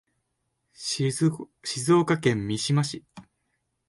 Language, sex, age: Japanese, male, 19-29